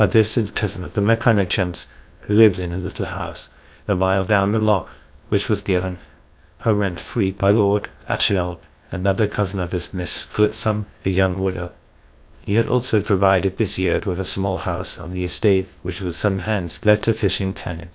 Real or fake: fake